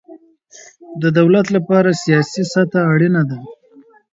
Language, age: Pashto, 30-39